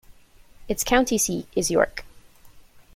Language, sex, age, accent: English, female, 19-29, United States English